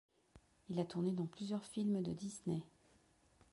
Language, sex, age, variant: French, female, 50-59, Français de métropole